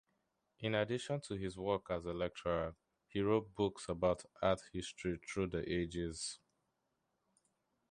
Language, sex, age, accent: English, male, 19-29, Southern African (South Africa, Zimbabwe, Namibia)